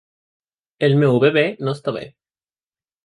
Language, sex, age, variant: Catalan, male, 19-29, Central